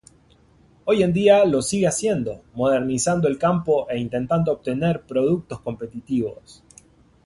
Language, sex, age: Spanish, male, 19-29